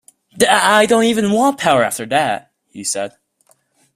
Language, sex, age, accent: English, male, under 19, United States English